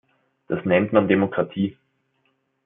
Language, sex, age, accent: German, male, 19-29, Österreichisches Deutsch